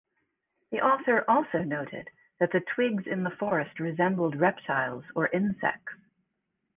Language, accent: English, United States English